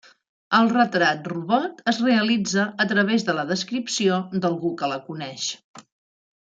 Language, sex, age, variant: Catalan, female, 50-59, Central